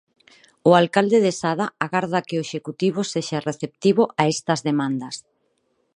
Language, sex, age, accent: Galician, female, 40-49, Normativo (estándar); Neofalante